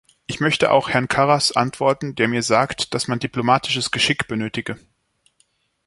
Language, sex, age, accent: German, male, 19-29, Schweizerdeutsch